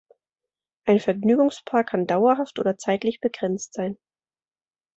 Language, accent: German, Deutschland Deutsch